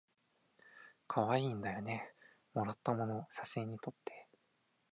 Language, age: Japanese, 19-29